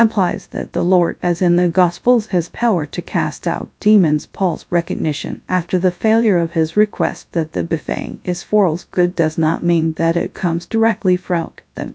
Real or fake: fake